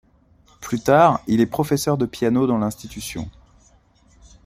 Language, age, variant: French, 40-49, Français de métropole